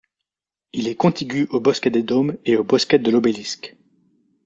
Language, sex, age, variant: French, male, 19-29, Français de métropole